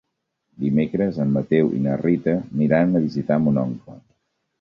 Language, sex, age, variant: Catalan, male, 50-59, Central